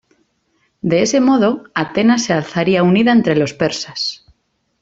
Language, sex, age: Spanish, female, 30-39